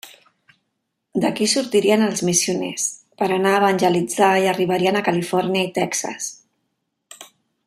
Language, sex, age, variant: Catalan, female, 40-49, Central